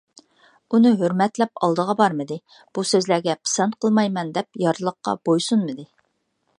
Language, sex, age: Uyghur, female, 40-49